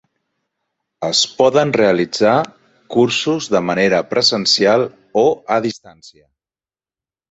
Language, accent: Catalan, Barceloní